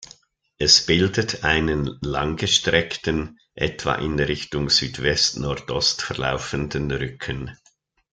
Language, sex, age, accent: German, male, 60-69, Schweizerdeutsch